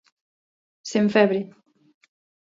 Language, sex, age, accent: Galician, female, 19-29, Normativo (estándar)